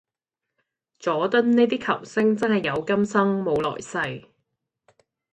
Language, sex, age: Cantonese, female, 19-29